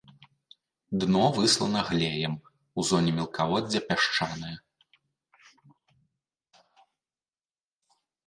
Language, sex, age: Belarusian, male, 30-39